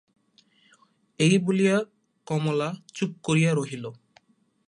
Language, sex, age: Bengali, male, 19-29